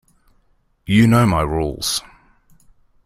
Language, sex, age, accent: English, male, 19-29, England English